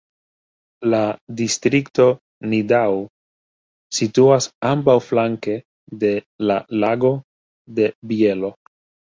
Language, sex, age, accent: Esperanto, male, 30-39, Internacia